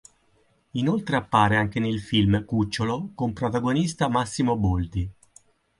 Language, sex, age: Italian, male, 50-59